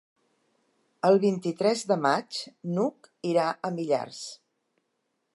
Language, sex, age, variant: Catalan, female, 60-69, Central